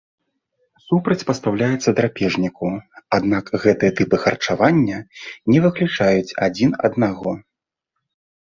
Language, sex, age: Belarusian, male, 40-49